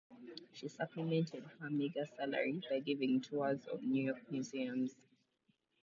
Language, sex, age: English, female, 19-29